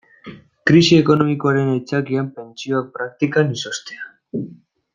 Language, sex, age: Basque, male, 19-29